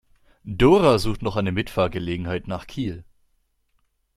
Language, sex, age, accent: German, male, 19-29, Deutschland Deutsch